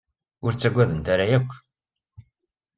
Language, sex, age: Kabyle, male, 40-49